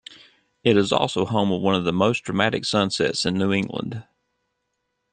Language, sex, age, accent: English, male, 40-49, United States English